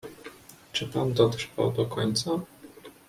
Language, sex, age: Polish, male, 19-29